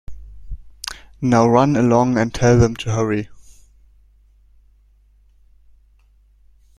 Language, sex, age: English, male, under 19